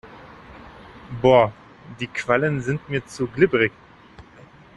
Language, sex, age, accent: German, male, 30-39, Deutschland Deutsch